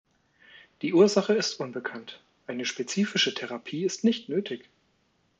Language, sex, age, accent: German, male, 40-49, Deutschland Deutsch